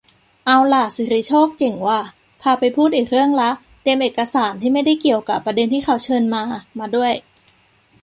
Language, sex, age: Thai, female, 30-39